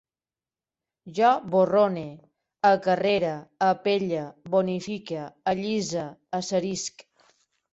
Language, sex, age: Catalan, female, 50-59